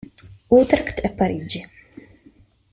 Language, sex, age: Italian, female, 19-29